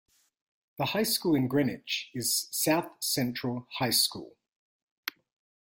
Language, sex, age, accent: English, male, 30-39, Australian English